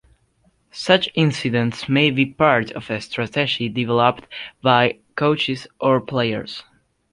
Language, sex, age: English, male, under 19